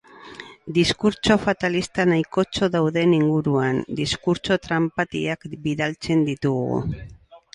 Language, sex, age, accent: Basque, female, 60-69, Erdialdekoa edo Nafarra (Gipuzkoa, Nafarroa)